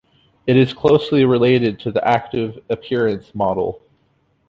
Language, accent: English, United States English